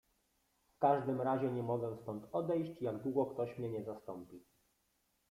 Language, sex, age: Polish, male, 30-39